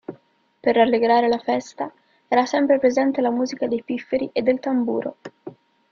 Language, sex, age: Italian, female, under 19